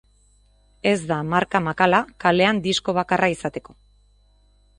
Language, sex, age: Basque, male, 30-39